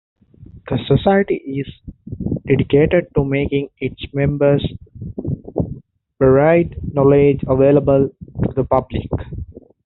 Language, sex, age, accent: English, male, 19-29, England English